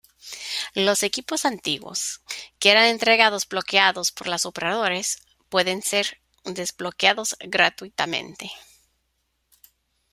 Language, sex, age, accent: Spanish, female, 40-49, México